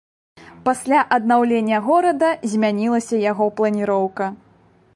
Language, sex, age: Belarusian, female, 19-29